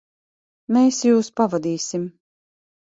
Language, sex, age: Latvian, female, 40-49